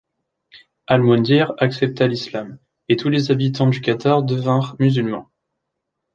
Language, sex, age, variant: French, male, 19-29, Français de métropole